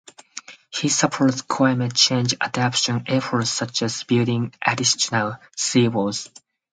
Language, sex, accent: English, male, United States English